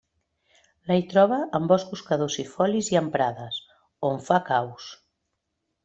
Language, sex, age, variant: Catalan, female, 40-49, Central